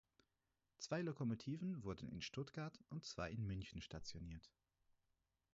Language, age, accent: German, 30-39, Österreichisches Deutsch